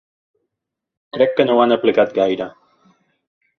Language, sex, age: Catalan, male, 30-39